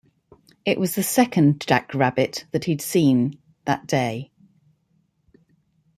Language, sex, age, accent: English, female, 50-59, England English